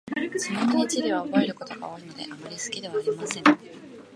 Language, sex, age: Japanese, female, 19-29